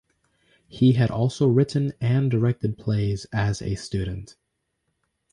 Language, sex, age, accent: English, male, under 19, United States English